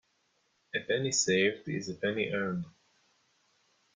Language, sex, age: English, male, 19-29